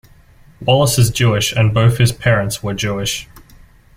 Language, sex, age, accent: English, male, under 19, Australian English